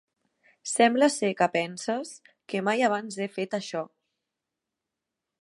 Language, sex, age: Catalan, female, 19-29